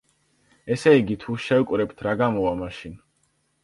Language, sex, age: Georgian, male, under 19